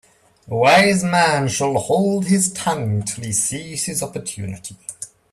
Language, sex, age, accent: English, male, 40-49, Southern African (South Africa, Zimbabwe, Namibia)